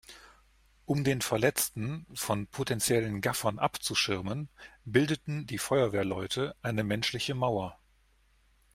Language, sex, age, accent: German, male, 40-49, Deutschland Deutsch